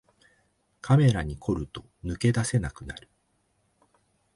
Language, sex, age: Japanese, male, 50-59